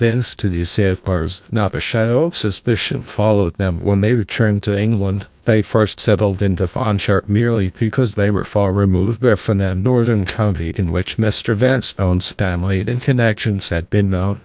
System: TTS, GlowTTS